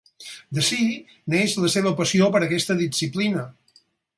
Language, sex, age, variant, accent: Catalan, male, 60-69, Balear, balear